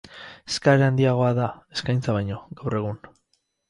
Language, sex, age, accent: Basque, male, 30-39, Mendebalekoa (Araba, Bizkaia, Gipuzkoako mendebaleko herri batzuk)